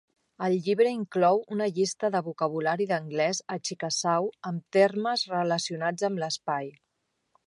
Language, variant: Catalan, Central